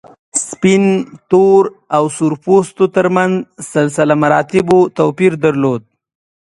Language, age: Pashto, 19-29